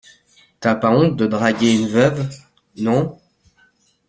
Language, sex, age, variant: French, male, 30-39, Français de métropole